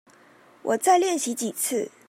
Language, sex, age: Chinese, female, 19-29